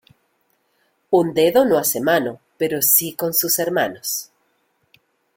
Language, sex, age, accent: Spanish, female, 40-49, América central